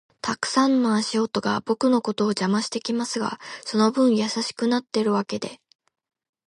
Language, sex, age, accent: Japanese, female, 19-29, 標準語